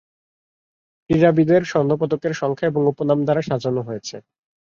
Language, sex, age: Bengali, male, 19-29